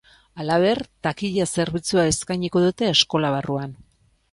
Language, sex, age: Basque, female, 40-49